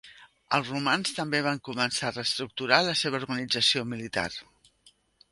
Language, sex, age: Catalan, female, 50-59